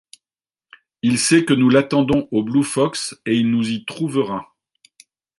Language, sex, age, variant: French, male, 50-59, Français de métropole